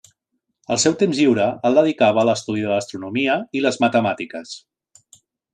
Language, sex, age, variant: Catalan, male, 30-39, Central